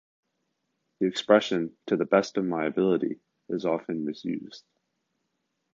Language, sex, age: English, male, under 19